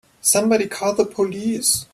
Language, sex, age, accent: English, male, 30-39, England English